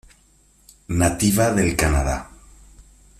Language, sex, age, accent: Spanish, male, 40-49, Caribe: Cuba, Venezuela, Puerto Rico, República Dominicana, Panamá, Colombia caribeña, México caribeño, Costa del golfo de México